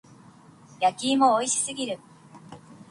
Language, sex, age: Japanese, female, 19-29